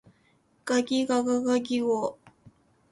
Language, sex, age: Japanese, female, 19-29